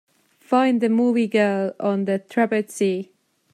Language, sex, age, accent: English, female, 30-39, England English